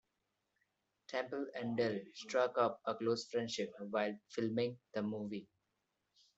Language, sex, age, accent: English, male, 19-29, India and South Asia (India, Pakistan, Sri Lanka)